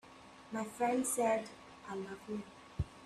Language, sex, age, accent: English, female, 19-29, India and South Asia (India, Pakistan, Sri Lanka)